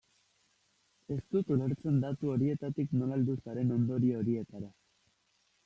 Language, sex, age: Basque, male, 19-29